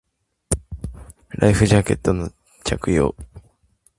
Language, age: English, under 19